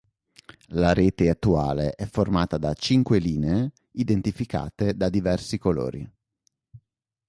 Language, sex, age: Italian, male, 30-39